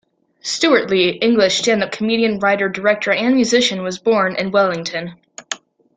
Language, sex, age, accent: English, female, under 19, United States English